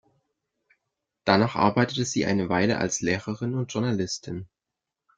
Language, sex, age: German, male, 19-29